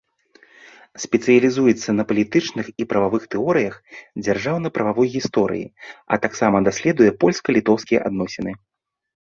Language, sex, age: Belarusian, male, 40-49